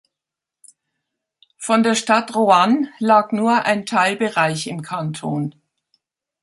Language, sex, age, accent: German, female, 70-79, Deutschland Deutsch